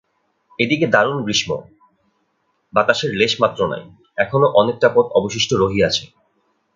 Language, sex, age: Bengali, male, 19-29